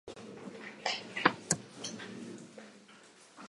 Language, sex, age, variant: Catalan, female, under 19, Alacantí